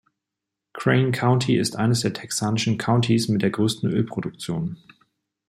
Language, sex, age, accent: German, male, 30-39, Deutschland Deutsch